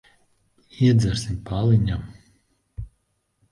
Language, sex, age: Latvian, male, 40-49